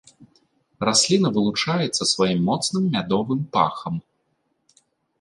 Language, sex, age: Belarusian, male, 30-39